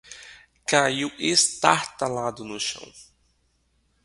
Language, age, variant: Portuguese, 30-39, Portuguese (Brasil)